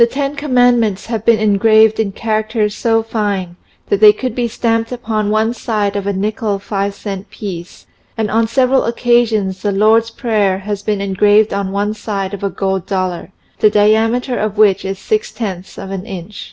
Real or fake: real